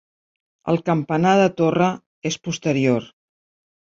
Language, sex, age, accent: Catalan, female, 50-59, Barceloní